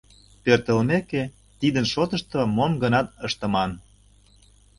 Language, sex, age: Mari, male, 60-69